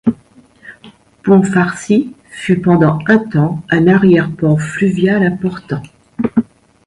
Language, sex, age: French, female, 60-69